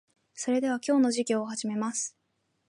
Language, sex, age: Japanese, female, 19-29